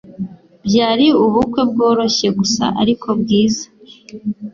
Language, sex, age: Kinyarwanda, female, under 19